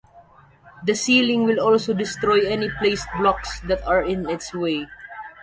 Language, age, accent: English, 19-29, Filipino